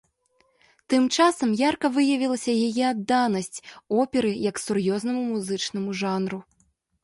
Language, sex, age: Belarusian, female, 19-29